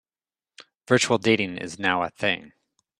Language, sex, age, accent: English, male, 30-39, Canadian English